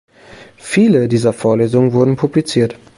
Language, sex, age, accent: German, male, 19-29, Deutschland Deutsch